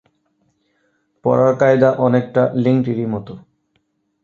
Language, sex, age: Bengali, male, 19-29